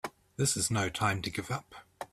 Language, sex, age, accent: English, male, 30-39, New Zealand English